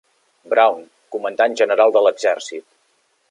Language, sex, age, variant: Catalan, male, 40-49, Central